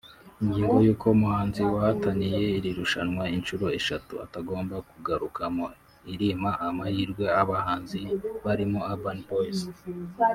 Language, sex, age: Kinyarwanda, male, 19-29